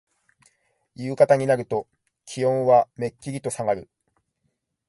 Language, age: Japanese, 30-39